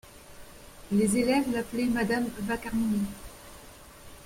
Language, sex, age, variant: French, female, 50-59, Français de métropole